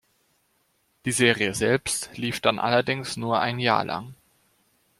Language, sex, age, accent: German, male, under 19, Deutschland Deutsch